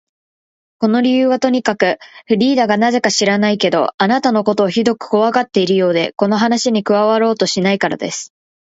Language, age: Japanese, 19-29